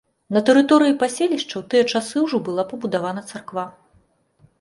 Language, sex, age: Belarusian, female, 30-39